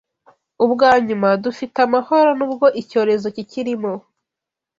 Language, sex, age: Kinyarwanda, female, 19-29